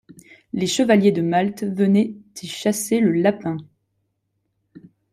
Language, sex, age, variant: French, female, 19-29, Français de métropole